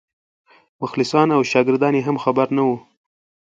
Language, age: Pashto, under 19